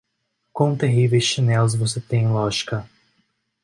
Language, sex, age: Portuguese, male, 19-29